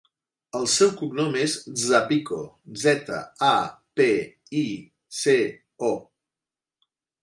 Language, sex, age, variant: Catalan, male, 40-49, Central